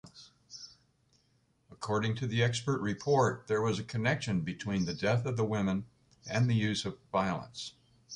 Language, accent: English, United States English